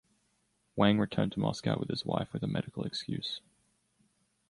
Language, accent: English, Australian English